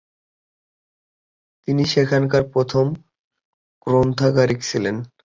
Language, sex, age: Bengali, male, 19-29